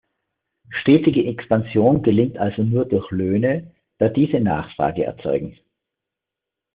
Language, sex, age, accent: German, male, 50-59, Österreichisches Deutsch